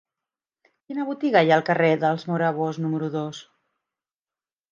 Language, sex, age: Catalan, female, 50-59